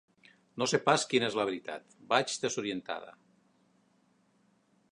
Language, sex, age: Catalan, male, 50-59